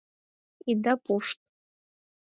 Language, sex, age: Mari, female, under 19